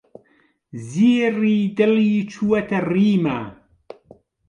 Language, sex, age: Central Kurdish, male, 40-49